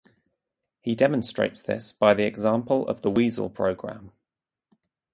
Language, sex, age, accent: English, male, 19-29, England English